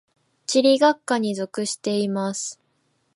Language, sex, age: Japanese, female, 19-29